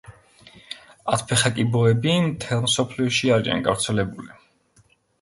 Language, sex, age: Georgian, male, 30-39